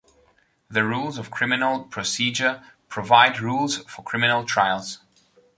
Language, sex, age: English, male, 19-29